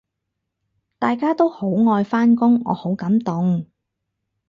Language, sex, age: Cantonese, female, 30-39